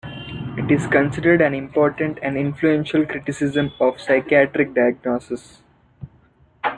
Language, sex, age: English, male, 19-29